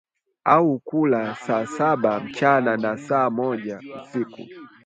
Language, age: Swahili, 19-29